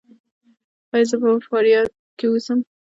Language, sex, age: Pashto, female, under 19